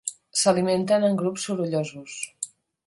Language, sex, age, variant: Catalan, female, 50-59, Nord-Occidental